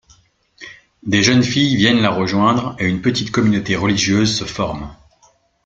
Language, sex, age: French, male, 40-49